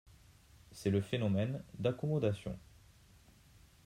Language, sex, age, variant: French, male, 19-29, Français de métropole